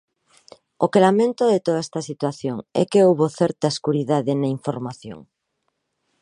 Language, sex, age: Galician, female, 40-49